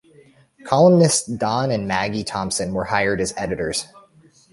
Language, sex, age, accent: English, male, 30-39, United States English